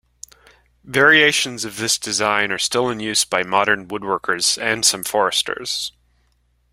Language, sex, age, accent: English, male, 19-29, United States English